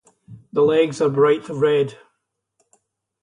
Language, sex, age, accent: English, male, 70-79, Scottish English